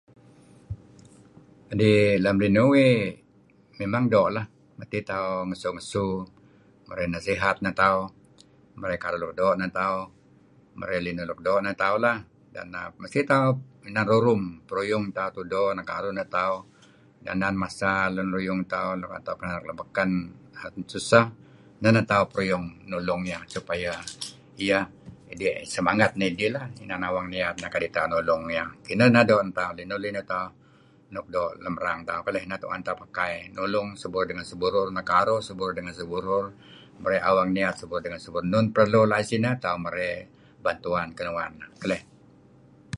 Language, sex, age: Kelabit, male, 70-79